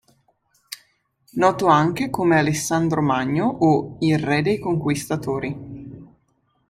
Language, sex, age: Italian, female, 19-29